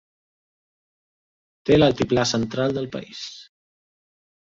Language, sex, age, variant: Catalan, male, 30-39, Central